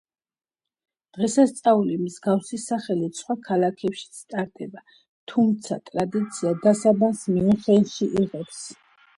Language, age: Georgian, under 19